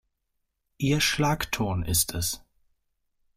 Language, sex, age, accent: German, male, 19-29, Deutschland Deutsch